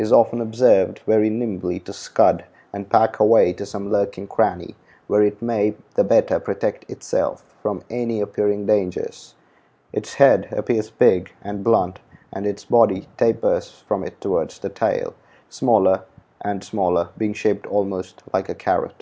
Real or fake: real